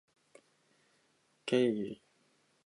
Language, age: Japanese, 19-29